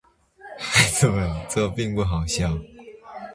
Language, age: Chinese, 19-29